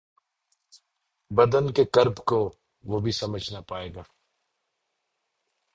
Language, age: Urdu, 30-39